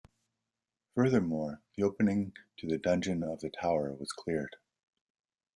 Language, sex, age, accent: English, male, 40-49, Canadian English